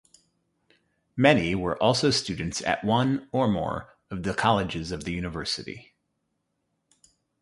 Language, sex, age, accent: English, male, 30-39, United States English